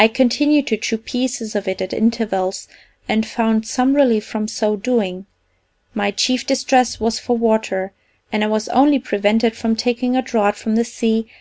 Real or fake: real